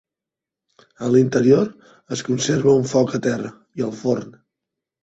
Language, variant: Catalan, Central